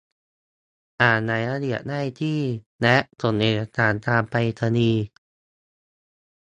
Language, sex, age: Thai, male, 19-29